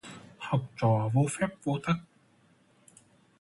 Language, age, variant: Vietnamese, 19-29, Hà Nội